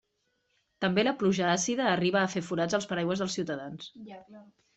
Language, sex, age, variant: Catalan, female, 40-49, Central